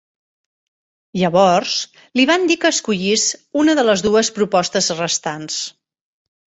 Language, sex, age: Catalan, female, 40-49